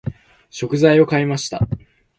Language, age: Japanese, under 19